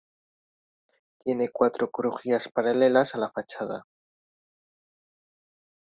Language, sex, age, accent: Spanish, male, 19-29, España: Centro-Sur peninsular (Madrid, Toledo, Castilla-La Mancha)